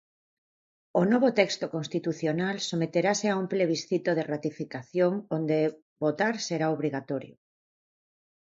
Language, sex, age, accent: Galician, female, 50-59, Normativo (estándar)